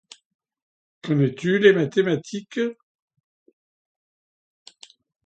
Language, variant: French, Français de métropole